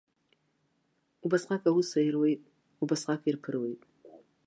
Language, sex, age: Abkhazian, female, 50-59